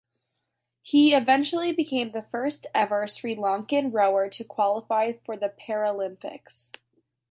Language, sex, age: English, female, under 19